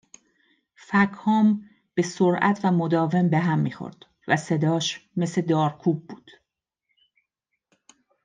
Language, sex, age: Persian, female, 40-49